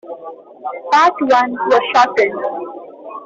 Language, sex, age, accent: English, female, 19-29, India and South Asia (India, Pakistan, Sri Lanka)